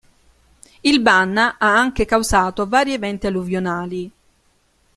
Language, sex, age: Italian, female, 40-49